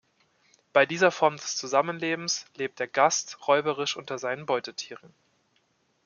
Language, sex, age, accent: German, male, 19-29, Deutschland Deutsch